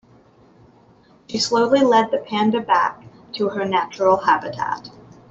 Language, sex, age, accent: English, female, 19-29, United States English